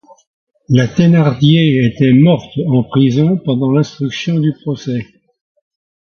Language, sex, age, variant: French, male, 80-89, Français de métropole